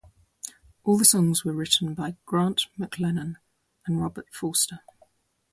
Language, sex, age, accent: English, female, 50-59, England English